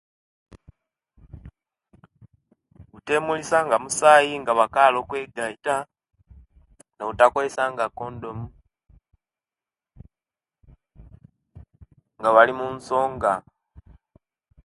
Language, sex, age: Kenyi, male, under 19